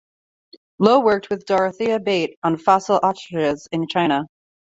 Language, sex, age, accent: English, female, 30-39, United States English